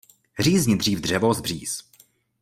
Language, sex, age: Czech, male, 19-29